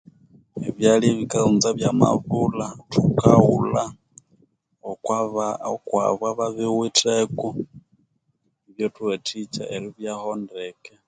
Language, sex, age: Konzo, male, 30-39